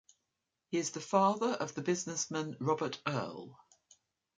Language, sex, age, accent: English, female, 60-69, England English